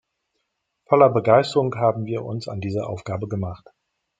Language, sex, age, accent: German, male, 50-59, Deutschland Deutsch